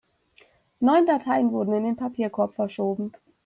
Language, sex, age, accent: German, female, 19-29, Deutschland Deutsch